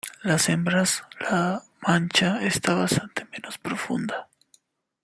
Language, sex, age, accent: Spanish, male, 30-39, México